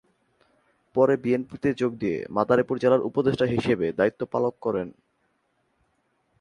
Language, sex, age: Bengali, male, 19-29